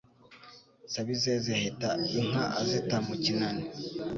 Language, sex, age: Kinyarwanda, male, 19-29